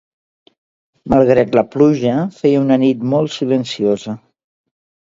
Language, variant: Catalan, Nord-Occidental